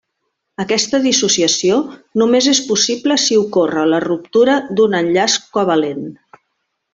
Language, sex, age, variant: Catalan, female, 50-59, Central